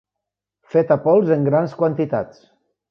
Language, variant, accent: Catalan, Valencià meridional, valencià